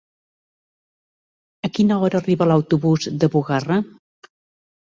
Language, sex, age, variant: Catalan, female, 60-69, Central